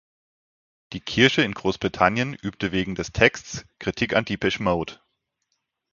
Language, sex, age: German, male, 30-39